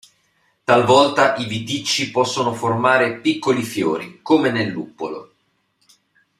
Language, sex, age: Italian, male, 30-39